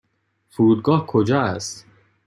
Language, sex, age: Persian, male, 19-29